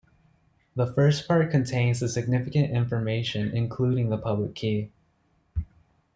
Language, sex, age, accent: English, male, 19-29, United States English